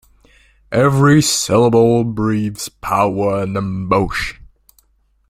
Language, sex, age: English, male, under 19